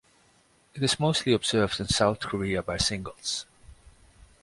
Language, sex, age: English, male, 50-59